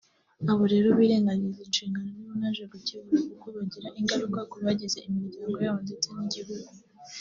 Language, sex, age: Kinyarwanda, female, under 19